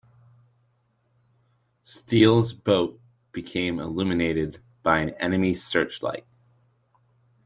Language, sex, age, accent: English, male, 19-29, United States English